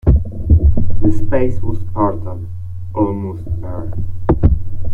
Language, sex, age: English, male, 19-29